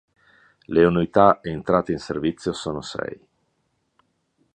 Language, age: Italian, 50-59